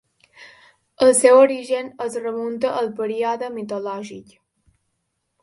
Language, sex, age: Catalan, female, under 19